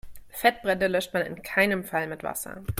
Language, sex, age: German, female, 30-39